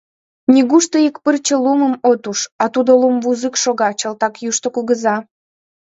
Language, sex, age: Mari, female, 19-29